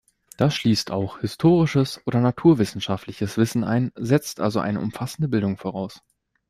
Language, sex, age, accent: German, male, 19-29, Deutschland Deutsch